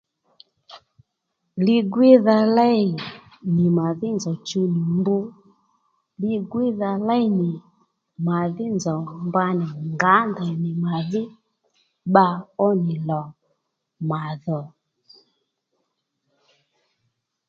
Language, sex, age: Lendu, female, 30-39